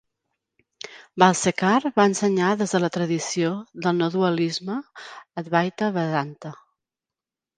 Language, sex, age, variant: Catalan, female, 40-49, Central